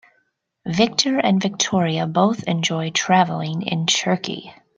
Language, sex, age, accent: English, female, 40-49, United States English